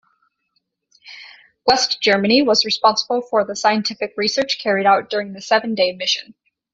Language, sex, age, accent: English, female, 19-29, United States English